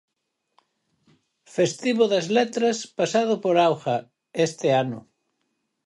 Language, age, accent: Galician, 40-49, Atlántico (seseo e gheada)